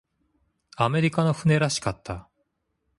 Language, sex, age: Japanese, male, 30-39